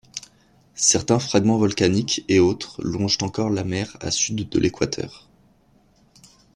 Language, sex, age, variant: French, male, 30-39, Français de métropole